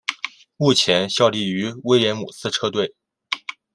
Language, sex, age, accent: Chinese, male, 19-29, 出生地：江苏省